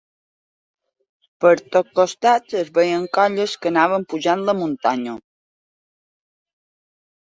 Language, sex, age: Catalan, female, 40-49